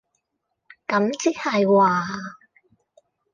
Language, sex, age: Cantonese, female, 30-39